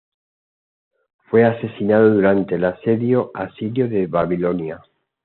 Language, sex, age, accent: Spanish, male, 50-59, España: Centro-Sur peninsular (Madrid, Toledo, Castilla-La Mancha)